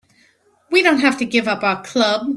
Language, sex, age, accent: English, female, 40-49, United States English